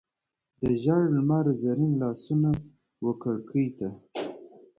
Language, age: Pashto, 19-29